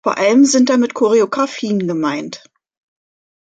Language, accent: German, Deutschland Deutsch